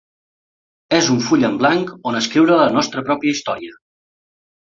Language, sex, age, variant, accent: Catalan, male, 40-49, Central, gironí